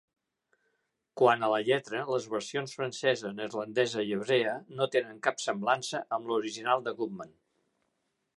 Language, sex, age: Catalan, male, 60-69